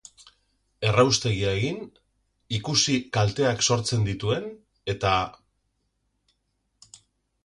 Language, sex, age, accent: Basque, male, 40-49, Erdialdekoa edo Nafarra (Gipuzkoa, Nafarroa)